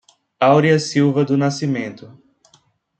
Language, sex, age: Portuguese, male, 30-39